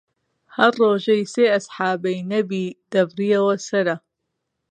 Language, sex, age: Central Kurdish, female, 30-39